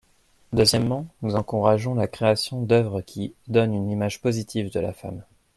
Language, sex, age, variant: French, male, 19-29, Français de métropole